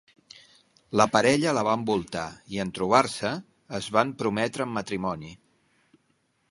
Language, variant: Catalan, Central